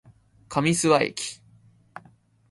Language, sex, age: Japanese, male, 19-29